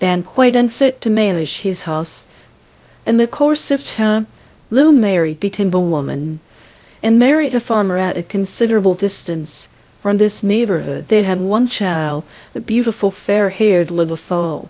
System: TTS, VITS